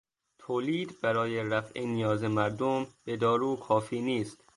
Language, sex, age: Persian, male, under 19